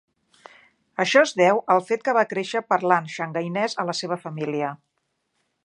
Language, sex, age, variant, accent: Catalan, female, 50-59, Central, Barceloní